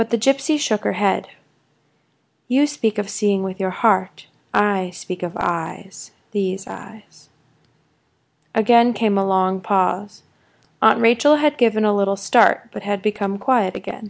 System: none